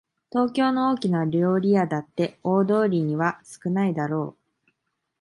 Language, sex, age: Japanese, female, 19-29